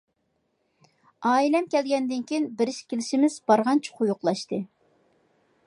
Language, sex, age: Uyghur, female, 40-49